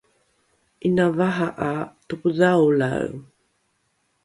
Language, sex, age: Rukai, female, 40-49